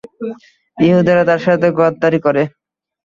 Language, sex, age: Bengali, male, under 19